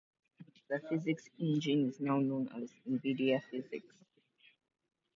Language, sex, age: English, female, 19-29